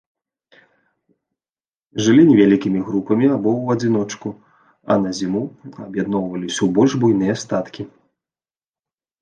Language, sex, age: Belarusian, male, 30-39